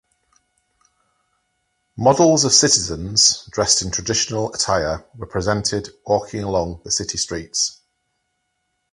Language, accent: English, England English